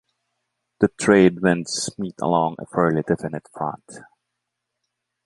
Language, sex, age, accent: English, male, 30-39, Filipino